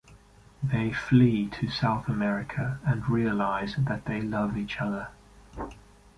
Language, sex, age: English, male, 30-39